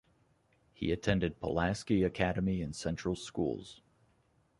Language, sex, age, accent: English, male, 30-39, United States English